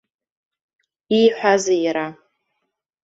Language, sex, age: Abkhazian, female, under 19